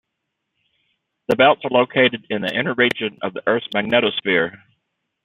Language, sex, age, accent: English, male, 50-59, United States English